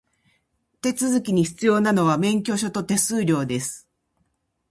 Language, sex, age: Japanese, female, 50-59